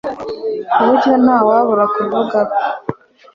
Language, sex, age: Kinyarwanda, female, 19-29